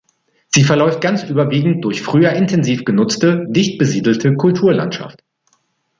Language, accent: German, Deutschland Deutsch